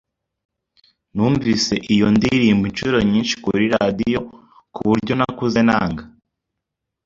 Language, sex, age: Kinyarwanda, male, under 19